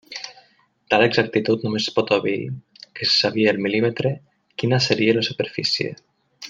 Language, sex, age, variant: Catalan, male, 19-29, Nord-Occidental